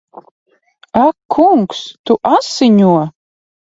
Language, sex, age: Latvian, female, 30-39